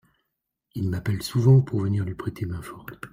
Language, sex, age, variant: French, male, 50-59, Français de métropole